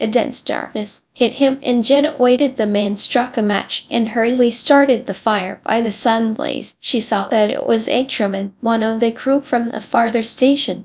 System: TTS, GradTTS